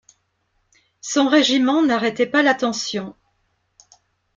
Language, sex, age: French, female, 50-59